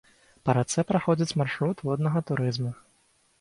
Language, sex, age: Belarusian, male, 19-29